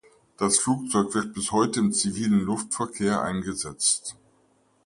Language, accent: German, Deutschland Deutsch